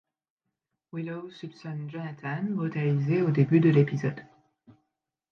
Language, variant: French, Français de métropole